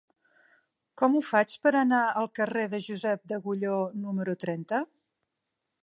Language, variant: Catalan, Nord-Occidental